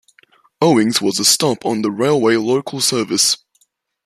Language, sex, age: English, male, under 19